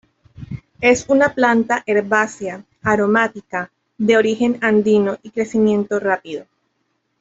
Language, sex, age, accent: Spanish, female, 19-29, Caribe: Cuba, Venezuela, Puerto Rico, República Dominicana, Panamá, Colombia caribeña, México caribeño, Costa del golfo de México